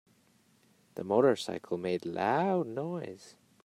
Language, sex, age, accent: English, male, 30-39, Canadian English